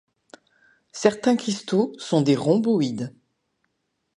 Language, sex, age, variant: French, female, 60-69, Français de métropole